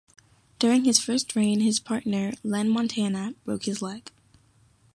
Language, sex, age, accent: English, female, 19-29, United States English